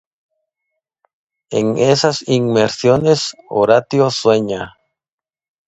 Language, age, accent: Spanish, 50-59, América central